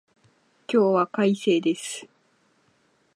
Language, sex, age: Japanese, female, 19-29